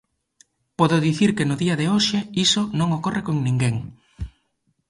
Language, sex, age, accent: Galician, male, 19-29, Normativo (estándar)